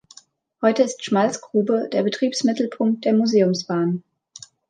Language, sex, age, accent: German, female, 19-29, Deutschland Deutsch